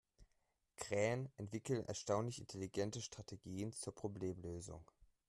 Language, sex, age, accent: German, male, 19-29, Deutschland Deutsch